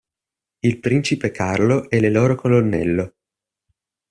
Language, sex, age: Italian, male, 19-29